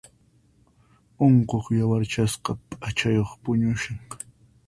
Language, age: Puno Quechua, 19-29